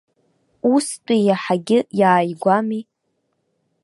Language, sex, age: Abkhazian, female, under 19